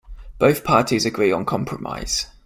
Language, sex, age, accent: English, male, 19-29, England English